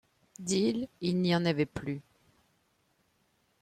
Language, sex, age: French, female, 50-59